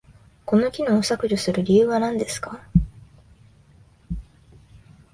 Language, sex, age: Japanese, female, 19-29